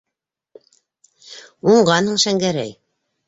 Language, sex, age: Bashkir, female, 60-69